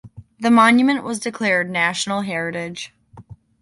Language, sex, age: English, female, under 19